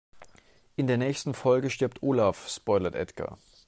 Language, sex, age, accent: German, male, 19-29, Deutschland Deutsch